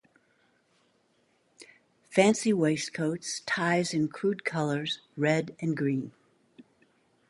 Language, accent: English, United States English